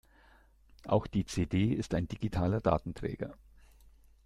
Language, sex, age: German, male, 60-69